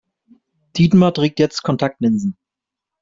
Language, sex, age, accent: German, male, 30-39, Deutschland Deutsch